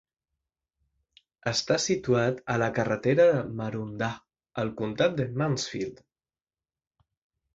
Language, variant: Catalan, Septentrional